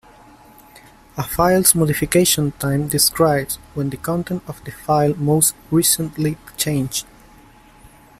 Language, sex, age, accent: English, male, 19-29, United States English